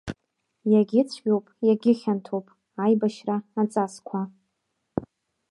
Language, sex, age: Abkhazian, female, 19-29